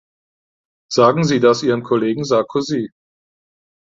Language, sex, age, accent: German, male, 30-39, Deutschland Deutsch